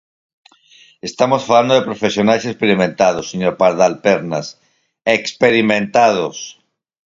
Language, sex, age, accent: Galician, male, 40-49, Normativo (estándar)